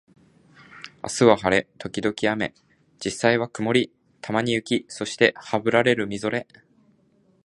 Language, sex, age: Japanese, male, 19-29